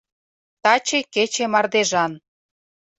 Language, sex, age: Mari, female, 40-49